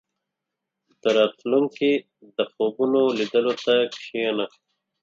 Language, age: Pashto, 40-49